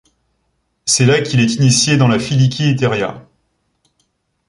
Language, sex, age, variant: French, male, 19-29, Français de métropole